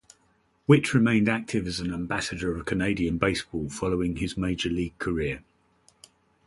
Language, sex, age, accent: English, male, 60-69, England English